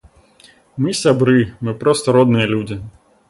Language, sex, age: Belarusian, male, 30-39